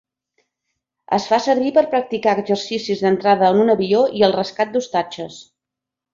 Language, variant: Catalan, Central